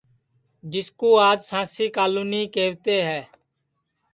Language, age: Sansi, 19-29